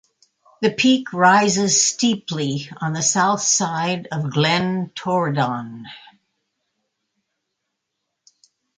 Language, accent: English, United States English